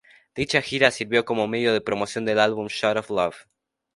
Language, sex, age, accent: Spanish, male, under 19, Rioplatense: Argentina, Uruguay, este de Bolivia, Paraguay